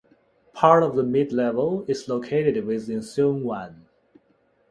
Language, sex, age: English, male, 30-39